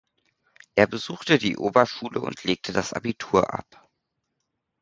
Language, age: German, 19-29